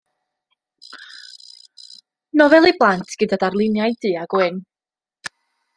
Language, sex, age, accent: Welsh, female, 19-29, Y Deyrnas Unedig Cymraeg